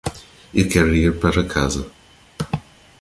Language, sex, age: Portuguese, male, 19-29